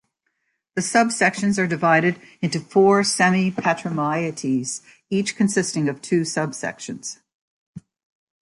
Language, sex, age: English, female, 60-69